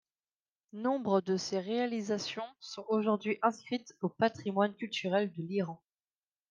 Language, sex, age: French, female, under 19